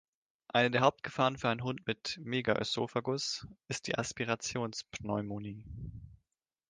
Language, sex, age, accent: German, male, 19-29, Deutschland Deutsch